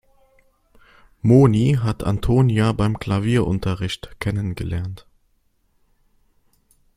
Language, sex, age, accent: German, male, 19-29, Deutschland Deutsch